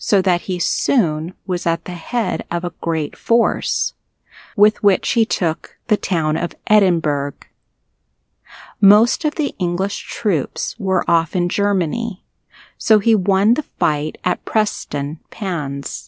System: none